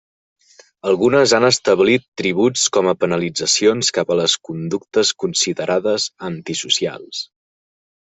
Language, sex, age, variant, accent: Catalan, male, 30-39, Central, central